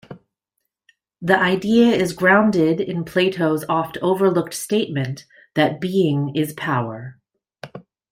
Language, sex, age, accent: English, female, 40-49, United States English